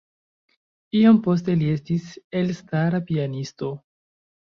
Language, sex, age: Esperanto, male, 19-29